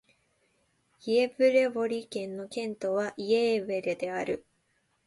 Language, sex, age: Japanese, female, 19-29